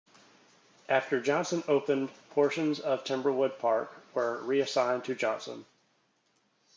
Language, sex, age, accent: English, male, 19-29, United States English